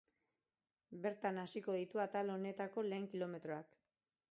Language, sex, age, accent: Basque, female, 40-49, Erdialdekoa edo Nafarra (Gipuzkoa, Nafarroa)